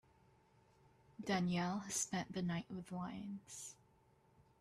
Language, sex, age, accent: English, female, 19-29, United States English